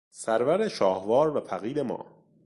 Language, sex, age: Persian, male, 30-39